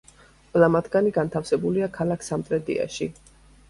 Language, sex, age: Georgian, female, 50-59